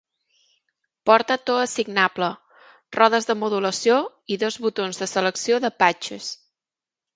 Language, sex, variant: Catalan, female, Central